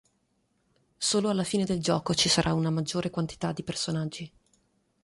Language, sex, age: Italian, female, 30-39